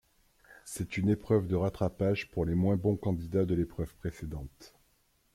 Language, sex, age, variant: French, male, 40-49, Français de métropole